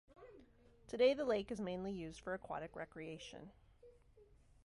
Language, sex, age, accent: English, female, 30-39, United States English